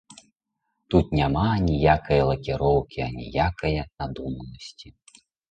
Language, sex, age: Belarusian, male, 30-39